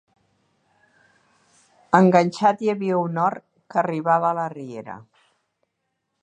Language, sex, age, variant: Catalan, female, 50-59, Central